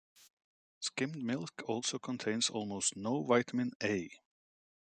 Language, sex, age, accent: English, male, 40-49, United States English